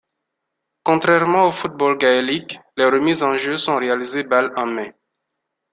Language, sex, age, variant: French, male, 30-39, Français d'Afrique subsaharienne et des îles africaines